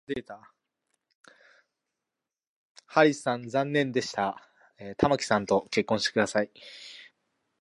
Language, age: English, 19-29